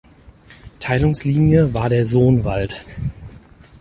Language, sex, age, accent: German, male, 30-39, Deutschland Deutsch